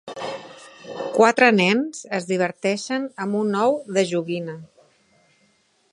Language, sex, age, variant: Catalan, female, 40-49, Central